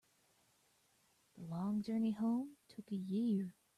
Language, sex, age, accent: English, female, 30-39, United States English